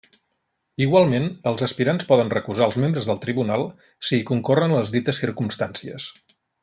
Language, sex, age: Catalan, male, 50-59